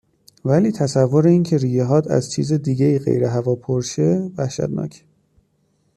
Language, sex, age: Persian, male, 30-39